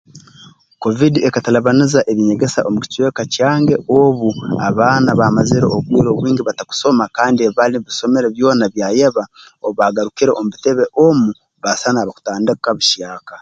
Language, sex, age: Tooro, male, 40-49